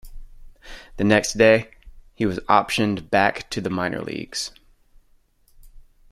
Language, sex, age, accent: English, male, 30-39, United States English